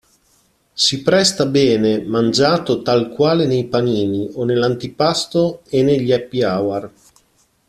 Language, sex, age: Italian, male, 40-49